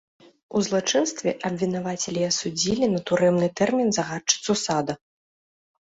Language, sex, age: Belarusian, female, 19-29